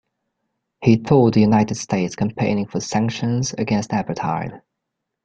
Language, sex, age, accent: English, male, under 19, United States English